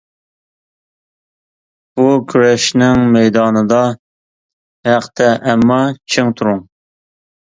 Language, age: Uyghur, 30-39